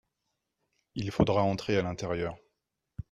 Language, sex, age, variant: French, male, 40-49, Français de métropole